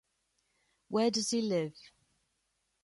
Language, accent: English, England English